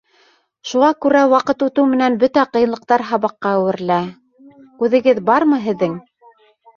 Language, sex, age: Bashkir, female, 30-39